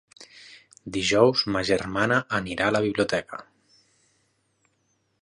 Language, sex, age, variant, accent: Catalan, male, 30-39, Nord-Occidental, Lleidatà